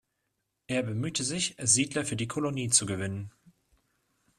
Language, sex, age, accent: German, male, 30-39, Deutschland Deutsch